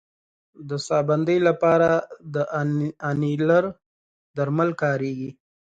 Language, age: Pashto, 30-39